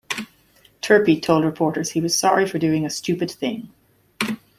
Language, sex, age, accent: English, female, 40-49, Irish English